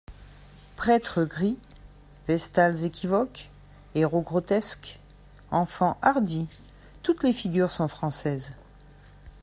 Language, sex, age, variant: French, female, 60-69, Français de métropole